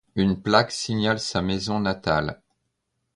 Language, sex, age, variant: French, male, 50-59, Français de métropole